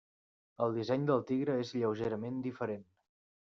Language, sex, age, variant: Catalan, male, 19-29, Central